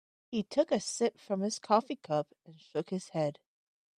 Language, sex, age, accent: English, female, 30-39, Canadian English